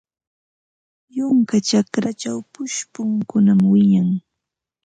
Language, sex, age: Ambo-Pasco Quechua, female, 19-29